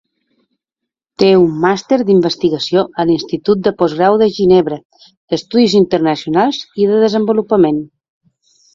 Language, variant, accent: Catalan, Balear, balear